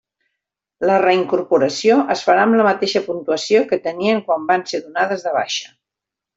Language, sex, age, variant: Catalan, female, 50-59, Central